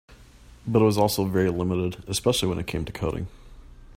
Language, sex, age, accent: English, male, 30-39, United States English